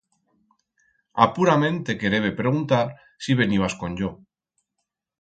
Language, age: Aragonese, 30-39